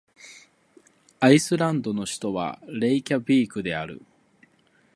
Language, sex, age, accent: Japanese, male, 30-39, 関西弁